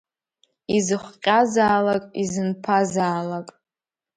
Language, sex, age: Abkhazian, female, under 19